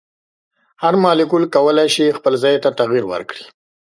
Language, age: Pashto, 40-49